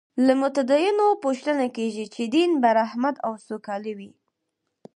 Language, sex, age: Pashto, female, under 19